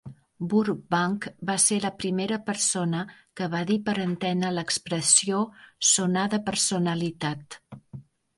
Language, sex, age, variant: Catalan, female, 50-59, Septentrional